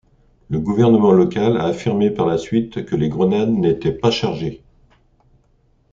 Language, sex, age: French, male, 60-69